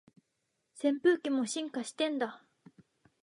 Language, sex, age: Japanese, female, 19-29